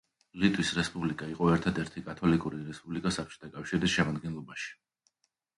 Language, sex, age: Georgian, male, 30-39